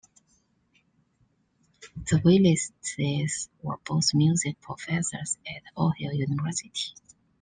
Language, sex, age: English, female, 30-39